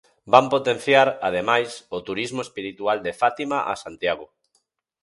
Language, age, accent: Galician, 40-49, Normativo (estándar)